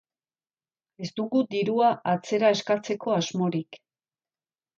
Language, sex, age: Basque, female, 50-59